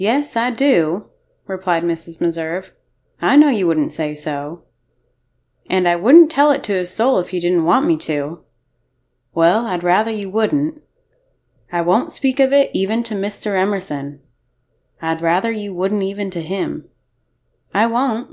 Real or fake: real